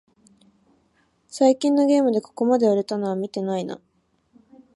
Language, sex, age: Japanese, female, 19-29